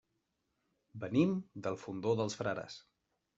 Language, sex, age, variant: Catalan, male, 30-39, Central